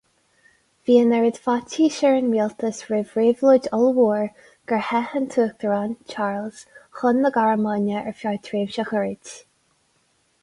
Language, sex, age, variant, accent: Irish, female, 19-29, Gaeilge Uladh, Cainteoir líofa, ní ó dhúchas